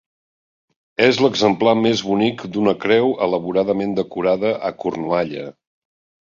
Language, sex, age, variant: Catalan, male, 50-59, Central